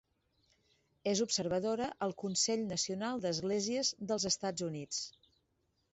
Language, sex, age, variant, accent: Catalan, female, 50-59, Central, central